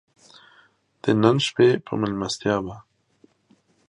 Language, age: Pashto, 30-39